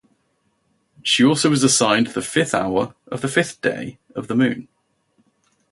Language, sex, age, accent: English, male, 19-29, England English